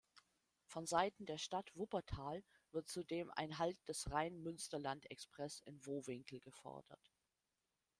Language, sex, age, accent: German, female, 30-39, Deutschland Deutsch